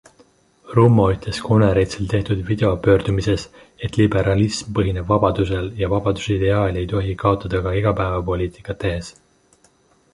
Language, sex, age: Estonian, male, 30-39